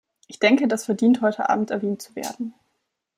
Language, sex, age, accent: German, female, 19-29, Deutschland Deutsch